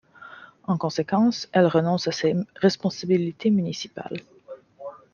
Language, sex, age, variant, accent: French, female, 19-29, Français d'Amérique du Nord, Français du Canada